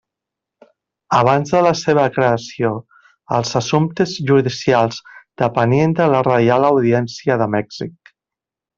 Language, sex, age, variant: Catalan, male, 40-49, Central